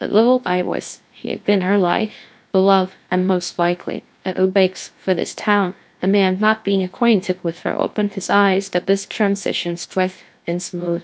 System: TTS, GlowTTS